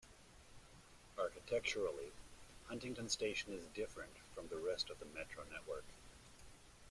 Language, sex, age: English, male, 40-49